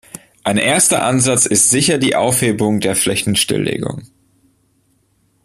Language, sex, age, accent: German, male, 19-29, Deutschland Deutsch